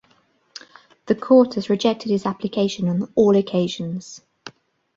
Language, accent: English, England English